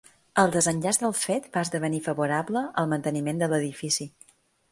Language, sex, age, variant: Catalan, female, 40-49, Balear